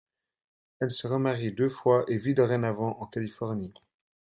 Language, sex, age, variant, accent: French, male, 30-39, Français d'Europe, Français de Suisse